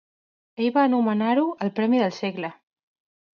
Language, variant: Catalan, Central